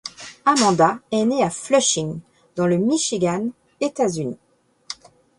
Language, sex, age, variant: French, female, 50-59, Français de métropole